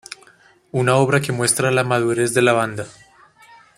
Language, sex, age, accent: Spanish, male, 19-29, América central